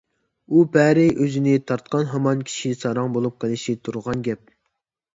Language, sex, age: Uyghur, male, 19-29